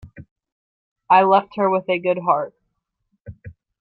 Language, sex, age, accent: English, female, 19-29, United States English